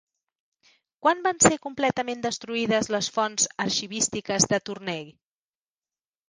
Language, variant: Catalan, Central